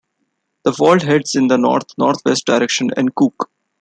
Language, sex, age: English, male, 19-29